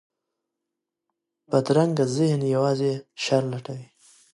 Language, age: Pashto, 30-39